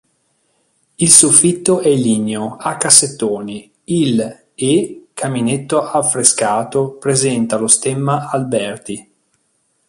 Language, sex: Italian, male